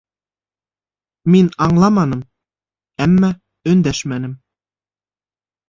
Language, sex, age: Bashkir, male, 19-29